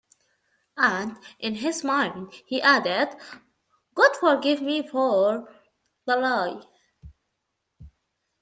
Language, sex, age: English, female, 40-49